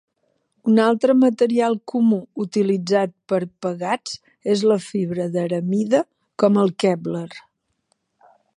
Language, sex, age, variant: Catalan, female, 50-59, Central